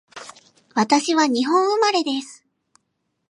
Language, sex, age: Japanese, female, 19-29